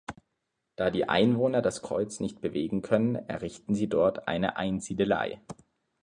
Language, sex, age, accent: German, male, 19-29, Deutschland Deutsch